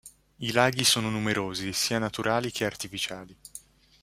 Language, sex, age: Italian, male, under 19